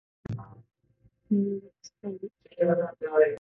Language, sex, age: Japanese, female, 19-29